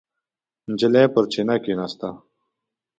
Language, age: Pashto, 30-39